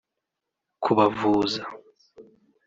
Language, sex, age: Kinyarwanda, male, 19-29